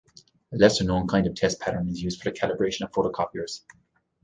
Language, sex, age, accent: English, male, 30-39, Irish English